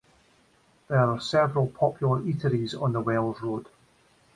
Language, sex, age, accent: English, male, 40-49, Scottish English